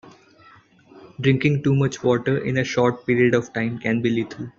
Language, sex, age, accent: English, male, 19-29, India and South Asia (India, Pakistan, Sri Lanka)